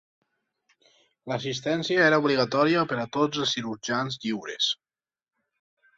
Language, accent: Catalan, valencià